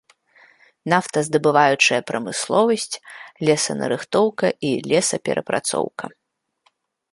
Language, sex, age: Belarusian, female, 30-39